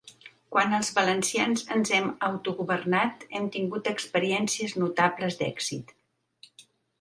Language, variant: Catalan, Central